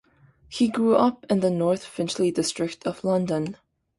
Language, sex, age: English, female, 19-29